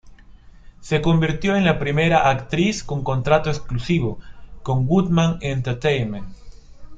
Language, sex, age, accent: Spanish, male, 30-39, Andino-Pacífico: Colombia, Perú, Ecuador, oeste de Bolivia y Venezuela andina